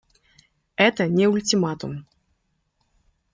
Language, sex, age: Russian, female, 19-29